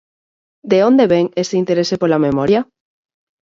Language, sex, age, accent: Galician, female, 30-39, Normativo (estándar)